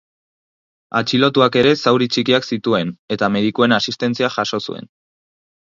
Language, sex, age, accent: Basque, male, 19-29, Erdialdekoa edo Nafarra (Gipuzkoa, Nafarroa)